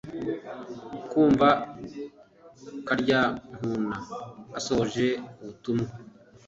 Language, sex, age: Kinyarwanda, male, 40-49